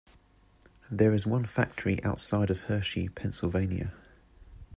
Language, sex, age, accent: English, male, 30-39, England English